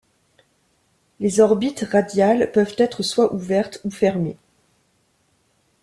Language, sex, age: French, female, 40-49